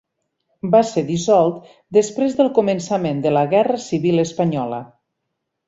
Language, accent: Catalan, Ebrenc